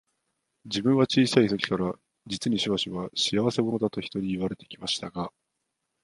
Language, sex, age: Japanese, male, 19-29